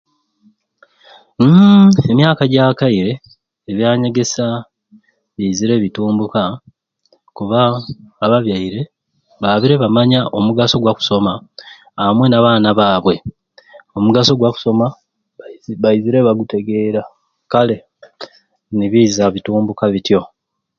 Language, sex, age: Ruuli, male, 30-39